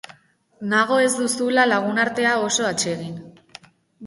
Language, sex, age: Basque, female, under 19